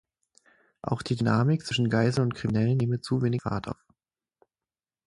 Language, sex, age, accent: German, male, 19-29, Deutschland Deutsch